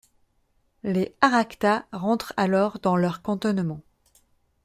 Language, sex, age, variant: French, female, 30-39, Français de métropole